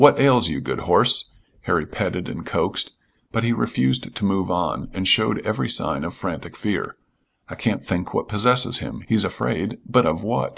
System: none